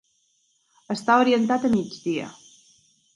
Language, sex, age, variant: Catalan, female, 30-39, Balear